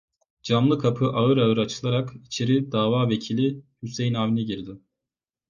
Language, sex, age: Turkish, male, 19-29